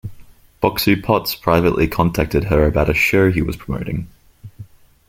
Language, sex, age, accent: English, male, 19-29, Australian English